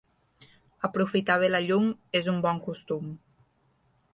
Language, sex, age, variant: Catalan, female, 19-29, Central